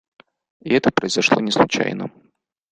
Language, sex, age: Russian, male, 19-29